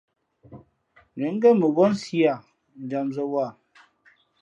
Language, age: Fe'fe', 19-29